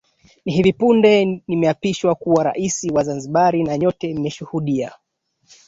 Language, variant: Swahili, Kiswahili cha Bara ya Tanzania